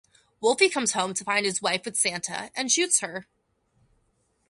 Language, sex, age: English, female, under 19